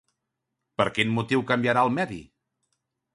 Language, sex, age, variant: Catalan, male, 50-59, Central